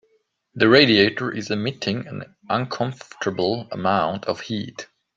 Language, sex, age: English, male, 19-29